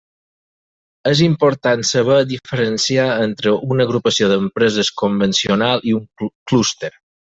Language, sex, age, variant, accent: Catalan, male, 30-39, Balear, mallorquí